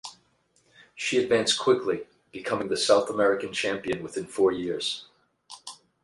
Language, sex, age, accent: English, male, 50-59, United States English